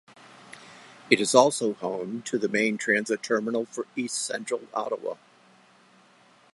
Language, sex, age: English, male, 70-79